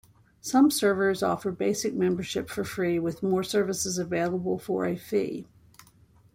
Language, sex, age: English, female, 60-69